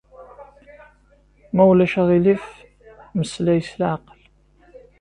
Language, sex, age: Kabyle, male, 19-29